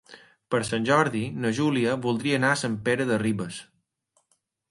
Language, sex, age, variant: Catalan, male, 40-49, Balear